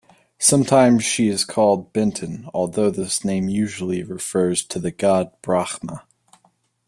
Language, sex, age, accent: English, male, under 19, United States English